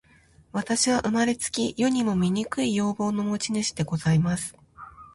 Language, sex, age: Japanese, female, 30-39